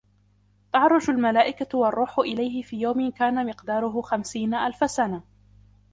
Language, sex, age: Arabic, female, under 19